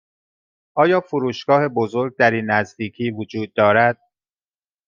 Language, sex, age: Persian, male, 40-49